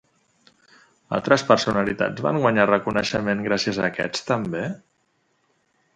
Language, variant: Catalan, Central